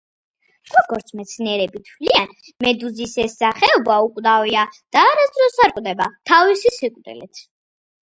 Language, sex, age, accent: Georgian, female, 40-49, ჩვეულებრივი